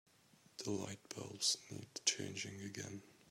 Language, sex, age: English, male, 30-39